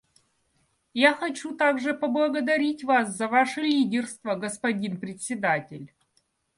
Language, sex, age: Russian, female, 40-49